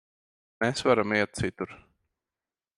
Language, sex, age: Latvian, male, 19-29